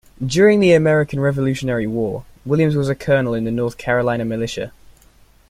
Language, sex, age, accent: English, male, under 19, England English